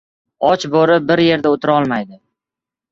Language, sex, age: Uzbek, male, 19-29